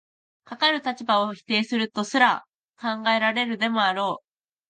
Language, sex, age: Japanese, female, under 19